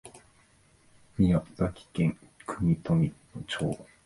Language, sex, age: Japanese, male, 19-29